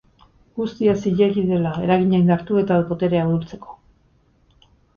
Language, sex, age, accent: Basque, female, 50-59, Erdialdekoa edo Nafarra (Gipuzkoa, Nafarroa)